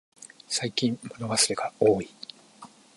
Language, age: Japanese, 50-59